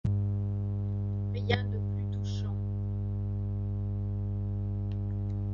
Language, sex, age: French, female, 60-69